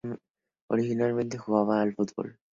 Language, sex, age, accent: Spanish, male, under 19, México